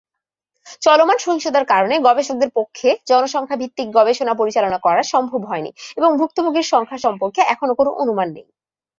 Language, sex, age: Bengali, female, 19-29